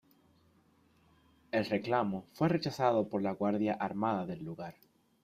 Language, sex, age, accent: Spanish, male, 19-29, Caribe: Cuba, Venezuela, Puerto Rico, República Dominicana, Panamá, Colombia caribeña, México caribeño, Costa del golfo de México